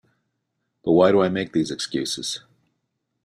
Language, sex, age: English, male, 50-59